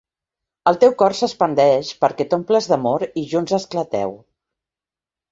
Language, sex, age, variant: Catalan, female, 50-59, Central